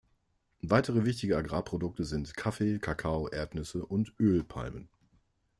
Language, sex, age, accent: German, male, 40-49, Deutschland Deutsch